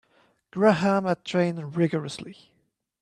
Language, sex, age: English, male, 19-29